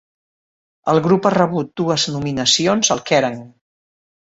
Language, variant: Catalan, Central